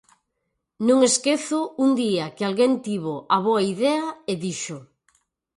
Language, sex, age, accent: Galician, female, 40-49, Atlántico (seseo e gheada)